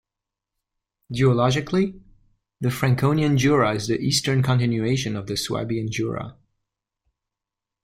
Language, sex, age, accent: English, male, 40-49, Canadian English